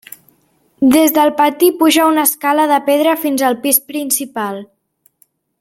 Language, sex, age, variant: Catalan, female, under 19, Central